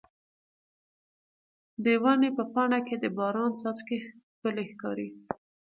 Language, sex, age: Pashto, female, 19-29